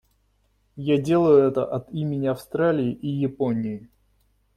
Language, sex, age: Russian, male, 30-39